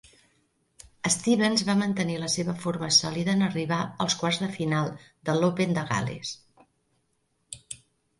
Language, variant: Catalan, Central